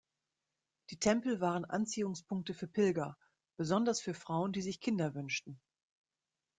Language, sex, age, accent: German, female, 40-49, Deutschland Deutsch